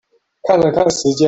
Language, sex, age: Chinese, male, 19-29